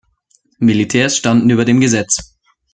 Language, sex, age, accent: German, male, 19-29, Österreichisches Deutsch